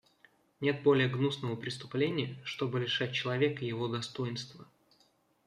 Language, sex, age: Russian, male, 19-29